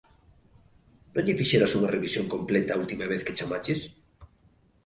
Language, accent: Galician, Normativo (estándar)